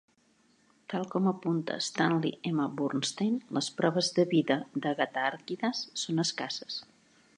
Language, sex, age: Catalan, female, 50-59